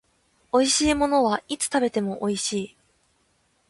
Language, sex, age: Japanese, female, under 19